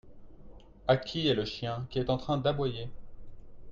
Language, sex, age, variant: French, male, 30-39, Français de métropole